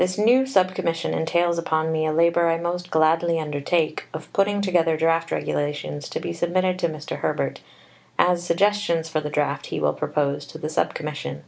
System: none